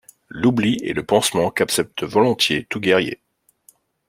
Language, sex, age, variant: French, male, 40-49, Français de métropole